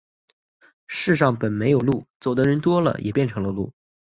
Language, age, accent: Chinese, 19-29, 出生地：山东省; 普通话